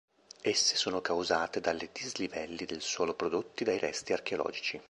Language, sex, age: Italian, male, 50-59